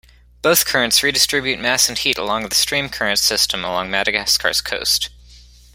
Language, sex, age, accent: English, male, under 19, United States English